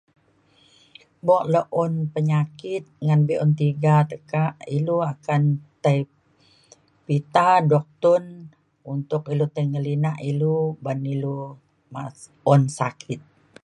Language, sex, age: Mainstream Kenyah, female, 60-69